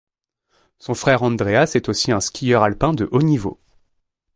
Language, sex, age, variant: French, male, 30-39, Français de métropole